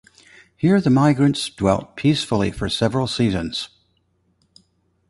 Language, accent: English, United States English